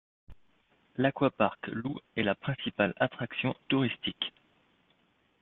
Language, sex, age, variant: French, male, 19-29, Français de métropole